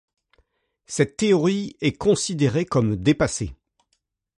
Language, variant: French, Français de métropole